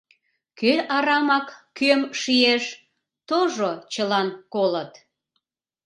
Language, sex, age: Mari, female, 40-49